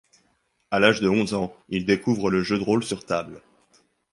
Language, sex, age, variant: French, male, 19-29, Français de métropole